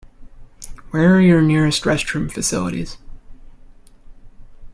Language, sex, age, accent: English, male, 19-29, United States English